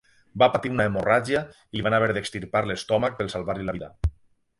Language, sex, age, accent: Catalan, male, 40-49, valencià